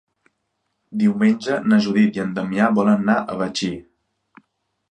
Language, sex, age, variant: Catalan, male, 19-29, Central